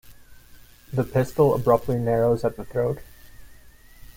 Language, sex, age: English, male, 19-29